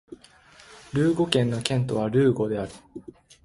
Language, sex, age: Japanese, male, under 19